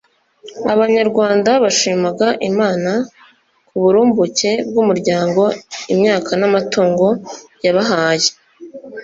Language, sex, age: Kinyarwanda, female, 19-29